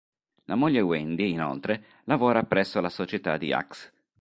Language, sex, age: Italian, male, 40-49